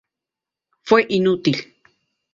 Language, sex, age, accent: Spanish, female, 40-49, México